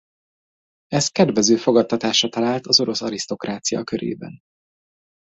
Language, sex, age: Hungarian, male, 30-39